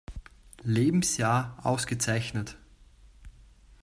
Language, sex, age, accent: German, male, 19-29, Österreichisches Deutsch